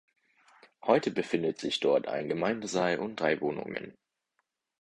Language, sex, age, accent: German, male, 19-29, Deutschland Deutsch